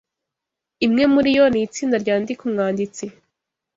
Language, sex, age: Kinyarwanda, female, 19-29